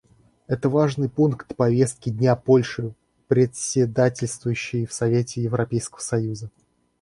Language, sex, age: Russian, male, 19-29